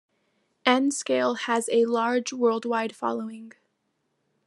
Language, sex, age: English, female, under 19